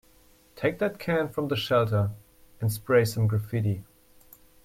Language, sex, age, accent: English, male, 30-39, United States English